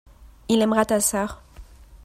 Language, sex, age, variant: French, female, 19-29, Français de métropole